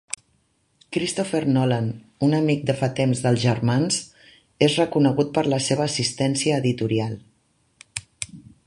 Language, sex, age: Catalan, female, 50-59